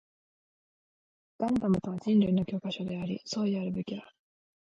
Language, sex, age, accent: Japanese, female, 19-29, 標準語